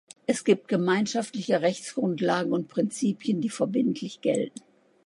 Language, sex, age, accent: German, female, 60-69, Deutschland Deutsch